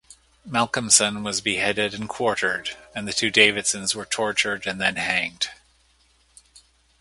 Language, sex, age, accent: English, male, 50-59, Canadian English